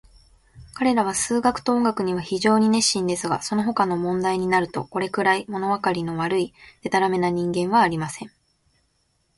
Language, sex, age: Japanese, female, 19-29